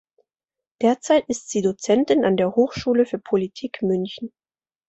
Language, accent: German, Deutschland Deutsch